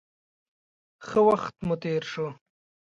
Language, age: Pashto, 19-29